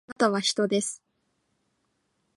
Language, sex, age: Japanese, female, 19-29